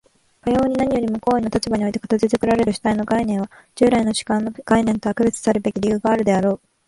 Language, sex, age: Japanese, female, 19-29